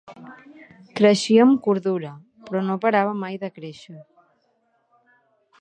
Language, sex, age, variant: Catalan, female, 19-29, Central